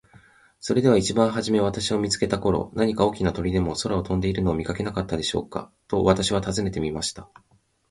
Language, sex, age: Japanese, male, 30-39